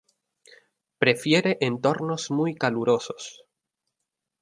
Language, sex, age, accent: Spanish, male, 19-29, España: Islas Canarias